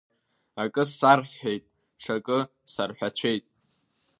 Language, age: Abkhazian, under 19